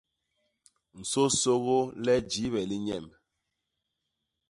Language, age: Basaa, 40-49